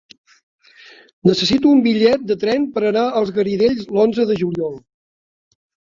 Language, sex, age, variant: Catalan, male, 60-69, Septentrional